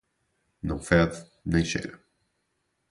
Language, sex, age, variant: Portuguese, male, 19-29, Portuguese (Portugal)